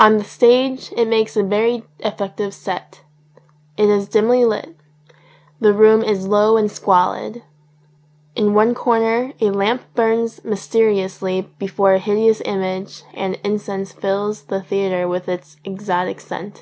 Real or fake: real